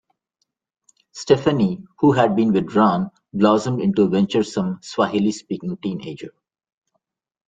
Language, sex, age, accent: English, male, 40-49, India and South Asia (India, Pakistan, Sri Lanka)